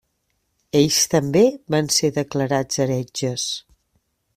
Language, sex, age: Catalan, female, 40-49